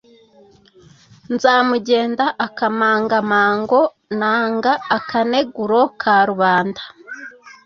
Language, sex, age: Kinyarwanda, female, 19-29